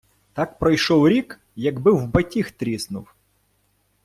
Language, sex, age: Ukrainian, male, 40-49